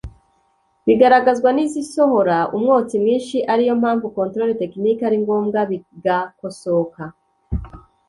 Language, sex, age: Kinyarwanda, female, 19-29